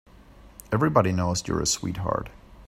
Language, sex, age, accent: English, male, 30-39, United States English